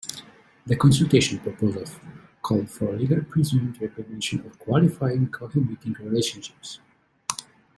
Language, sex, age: English, male, 19-29